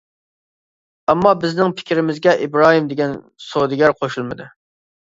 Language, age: Uyghur, 19-29